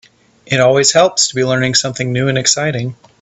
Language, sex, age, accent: English, male, 19-29, United States English